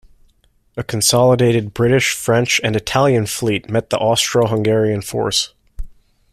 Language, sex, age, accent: English, male, 19-29, United States English